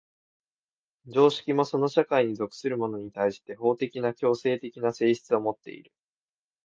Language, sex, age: Japanese, male, under 19